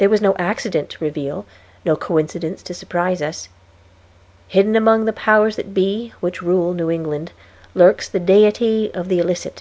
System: none